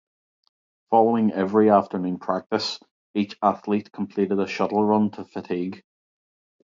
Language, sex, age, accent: English, male, 40-49, Northern Irish